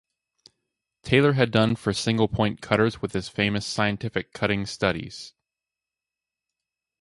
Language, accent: English, United States English